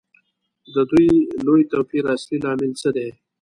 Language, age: Pashto, 19-29